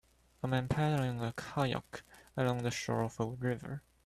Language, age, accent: English, under 19, United States English